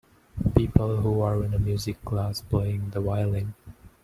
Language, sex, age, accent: English, male, 19-29, India and South Asia (India, Pakistan, Sri Lanka)